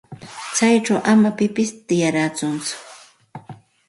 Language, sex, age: Santa Ana de Tusi Pasco Quechua, female, 40-49